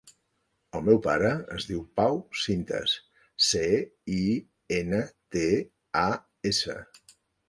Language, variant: Catalan, Central